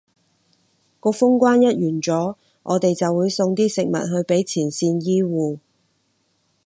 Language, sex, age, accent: Cantonese, female, 30-39, 广州音